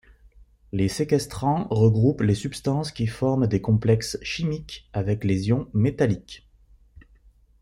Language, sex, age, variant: French, male, 30-39, Français de métropole